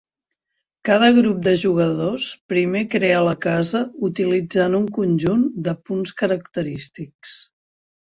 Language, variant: Catalan, Central